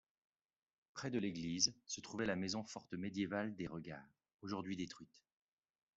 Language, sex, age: French, male, 40-49